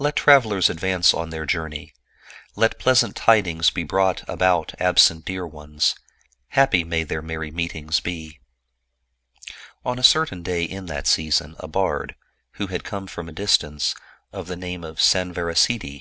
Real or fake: real